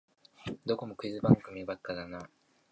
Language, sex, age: Japanese, male, 19-29